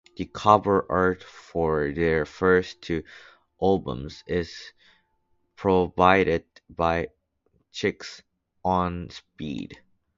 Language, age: English, 19-29